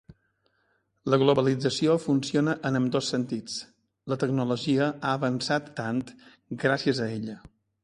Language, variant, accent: Catalan, Balear, balear